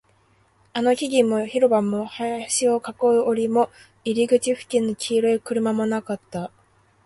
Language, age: Japanese, 19-29